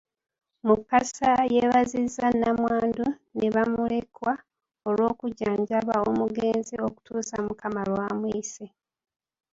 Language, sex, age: Ganda, female, 30-39